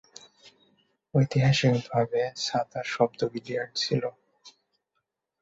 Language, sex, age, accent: Bengali, male, 19-29, Bangladeshi